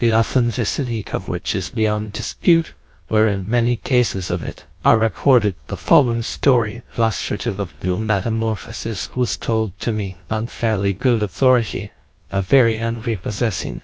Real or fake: fake